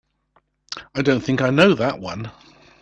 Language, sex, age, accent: English, male, 70-79, England English